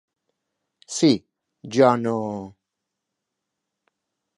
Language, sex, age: Catalan, male, 30-39